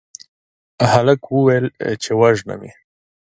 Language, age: Pashto, 30-39